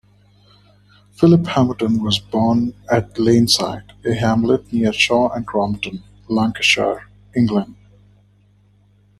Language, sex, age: English, male, 30-39